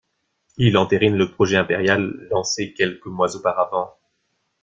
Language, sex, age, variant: French, male, 19-29, Français de métropole